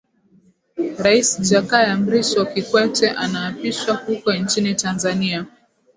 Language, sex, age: Swahili, female, 19-29